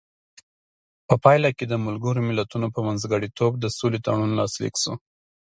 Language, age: Pashto, 19-29